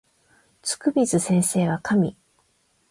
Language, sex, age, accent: Japanese, female, 50-59, 関西; 関東